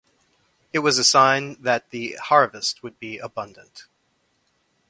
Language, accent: English, United States English